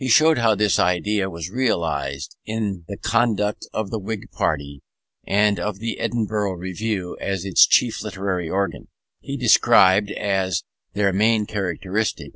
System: none